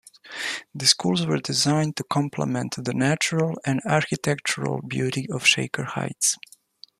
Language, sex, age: English, male, 19-29